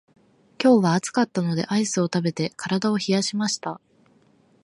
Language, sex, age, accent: Japanese, female, 19-29, 標準語